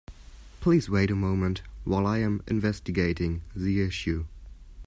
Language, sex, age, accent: English, male, 19-29, United States English